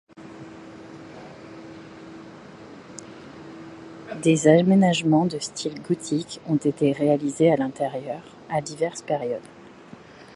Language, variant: French, Français de métropole